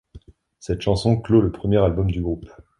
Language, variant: French, Français de métropole